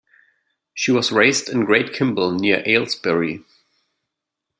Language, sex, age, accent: English, male, 19-29, United States English